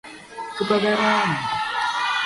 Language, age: Indonesian, 19-29